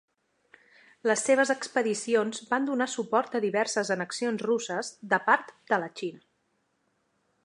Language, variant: Catalan, Central